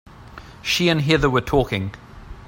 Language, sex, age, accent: English, male, 50-59, New Zealand English